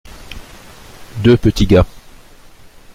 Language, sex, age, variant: French, male, 60-69, Français de métropole